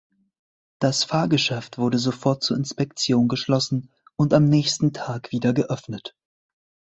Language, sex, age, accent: German, male, 19-29, Deutschland Deutsch